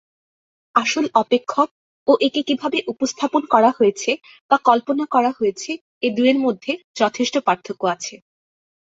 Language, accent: Bengali, প্রমিত বাংলা